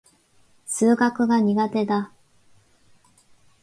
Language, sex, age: Japanese, female, 30-39